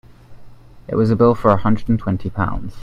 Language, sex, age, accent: English, male, 19-29, England English